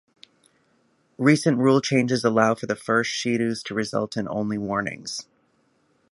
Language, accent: English, United States English